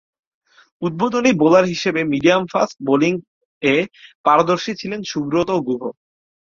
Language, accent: Bengali, Native